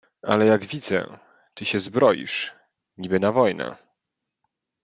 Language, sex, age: Polish, male, 30-39